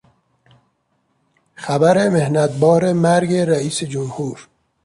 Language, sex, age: Persian, male, 30-39